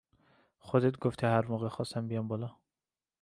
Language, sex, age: Persian, male, 19-29